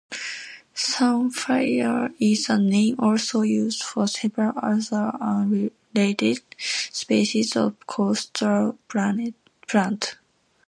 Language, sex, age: English, female, 19-29